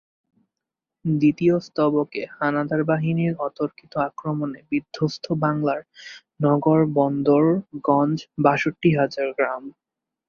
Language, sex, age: Bengali, male, 19-29